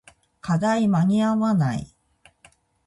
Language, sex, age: Japanese, female, 40-49